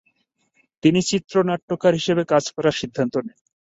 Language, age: Bengali, 30-39